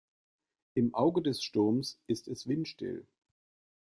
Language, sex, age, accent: German, male, 40-49, Deutschland Deutsch